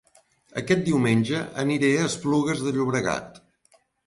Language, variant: Catalan, Central